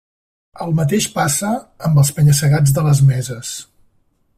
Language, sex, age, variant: Catalan, male, 60-69, Central